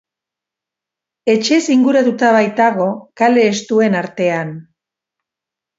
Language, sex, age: Basque, female, 60-69